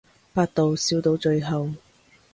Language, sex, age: Cantonese, female, 30-39